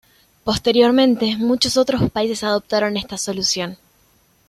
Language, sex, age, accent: Spanish, female, 19-29, Rioplatense: Argentina, Uruguay, este de Bolivia, Paraguay